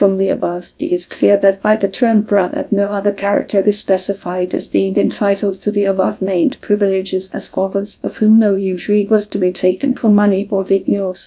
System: TTS, GlowTTS